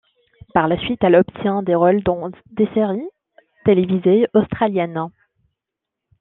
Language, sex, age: French, female, 19-29